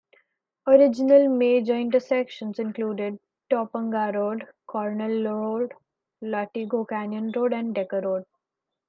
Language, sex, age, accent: English, female, 19-29, India and South Asia (India, Pakistan, Sri Lanka)